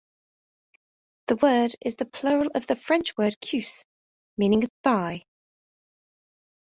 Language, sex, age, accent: English, female, 30-39, England English